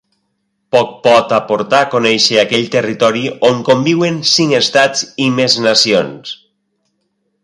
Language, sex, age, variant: Catalan, male, 50-59, Nord-Occidental